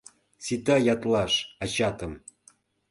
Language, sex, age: Mari, male, 50-59